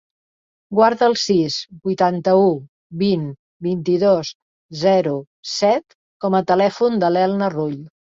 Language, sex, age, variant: Catalan, female, 60-69, Central